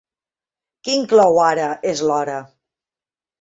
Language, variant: Catalan, Central